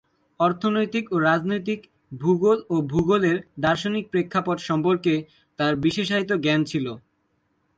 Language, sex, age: Bengali, male, under 19